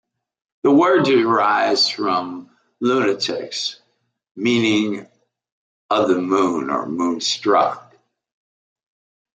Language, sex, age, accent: English, male, 60-69, United States English